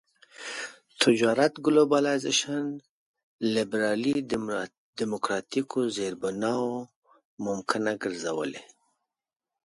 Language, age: Pashto, 40-49